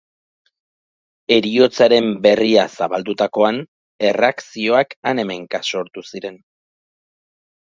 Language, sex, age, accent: Basque, male, 40-49, Batua